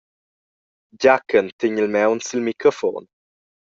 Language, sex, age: Romansh, male, under 19